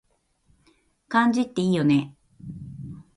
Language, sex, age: Japanese, female, 50-59